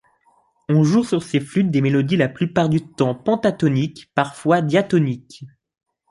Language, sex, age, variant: French, male, under 19, Français de métropole